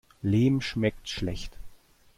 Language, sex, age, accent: German, male, 30-39, Deutschland Deutsch